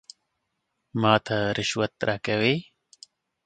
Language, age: Pashto, 30-39